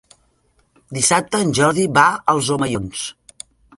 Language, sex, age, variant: Catalan, female, 50-59, Central